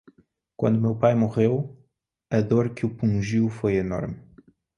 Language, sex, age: Portuguese, male, 30-39